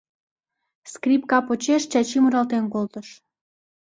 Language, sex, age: Mari, female, under 19